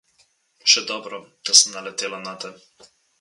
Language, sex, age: Slovenian, male, 19-29